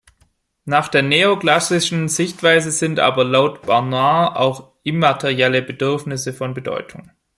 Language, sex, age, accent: German, male, 19-29, Deutschland Deutsch